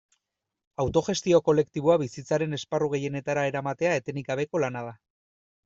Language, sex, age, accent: Basque, male, 30-39, Erdialdekoa edo Nafarra (Gipuzkoa, Nafarroa)